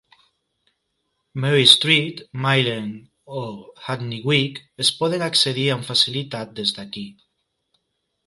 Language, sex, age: Catalan, male, 30-39